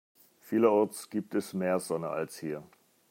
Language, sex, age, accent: German, male, 40-49, Deutschland Deutsch